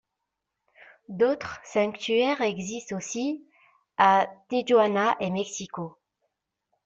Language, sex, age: French, female, 19-29